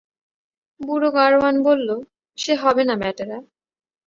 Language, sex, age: Bengali, female, 19-29